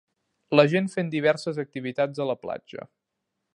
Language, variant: Catalan, Central